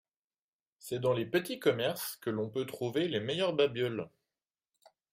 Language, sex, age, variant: French, male, 30-39, Français de métropole